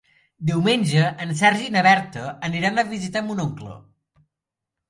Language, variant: Catalan, Central